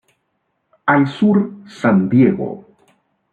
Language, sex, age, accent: Spanish, male, 50-59, América central